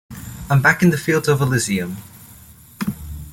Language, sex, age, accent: English, male, under 19, Australian English